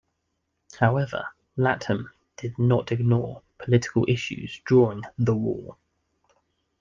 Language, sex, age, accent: English, male, 30-39, England English